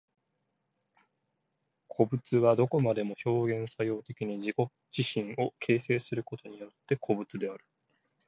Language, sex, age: Japanese, male, under 19